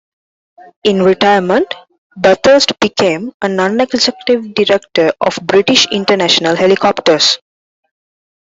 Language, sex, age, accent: English, female, 19-29, India and South Asia (India, Pakistan, Sri Lanka)